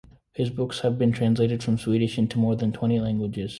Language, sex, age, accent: English, male, 19-29, United States English